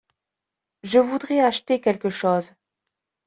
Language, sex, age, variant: French, female, 19-29, Français de métropole